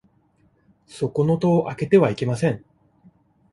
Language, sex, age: Japanese, male, 40-49